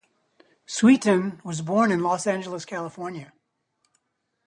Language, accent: English, United States English